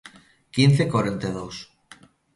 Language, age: Galician, 19-29